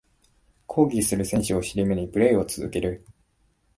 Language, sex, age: Japanese, male, 19-29